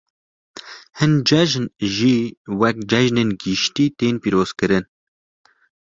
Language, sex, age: Kurdish, male, 19-29